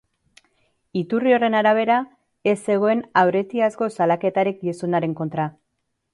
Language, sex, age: Basque, female, 30-39